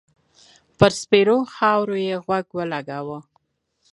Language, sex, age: Pashto, female, under 19